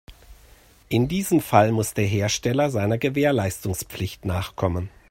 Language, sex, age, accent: German, male, 40-49, Deutschland Deutsch